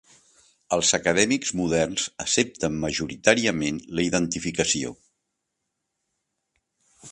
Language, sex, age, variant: Catalan, male, 60-69, Central